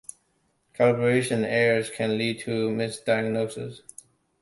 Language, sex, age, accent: English, male, 19-29, Hong Kong English